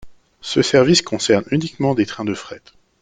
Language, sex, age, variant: French, male, 30-39, Français de métropole